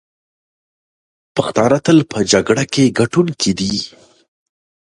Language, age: Pashto, 30-39